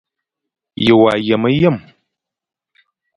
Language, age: Fang, 40-49